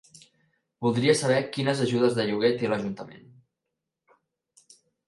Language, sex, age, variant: Catalan, male, 19-29, Central